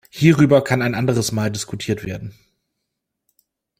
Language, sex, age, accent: German, male, 30-39, Deutschland Deutsch